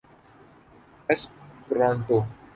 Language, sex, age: Urdu, male, 19-29